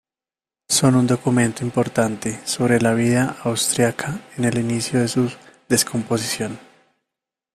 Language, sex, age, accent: Spanish, male, 19-29, Andino-Pacífico: Colombia, Perú, Ecuador, oeste de Bolivia y Venezuela andina